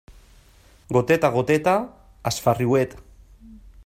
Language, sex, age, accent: Catalan, male, 30-39, valencià